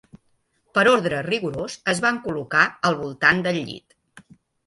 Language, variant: Catalan, Central